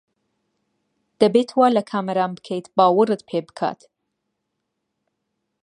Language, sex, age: Central Kurdish, female, 30-39